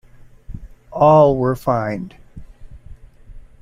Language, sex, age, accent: English, male, 60-69, United States English